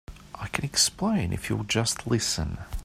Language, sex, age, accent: English, male, 50-59, Australian English